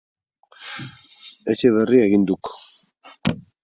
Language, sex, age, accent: Basque, male, 60-69, Mendebalekoa (Araba, Bizkaia, Gipuzkoako mendebaleko herri batzuk)